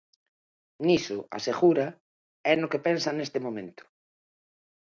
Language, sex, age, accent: Galician, female, 50-59, Atlántico (seseo e gheada)